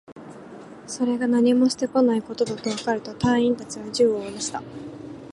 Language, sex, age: Japanese, female, 19-29